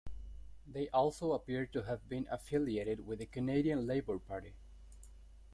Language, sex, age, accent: English, male, 19-29, United States English